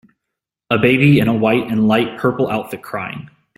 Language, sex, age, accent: English, male, 19-29, United States English